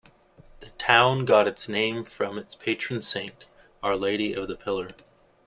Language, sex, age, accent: English, male, 19-29, United States English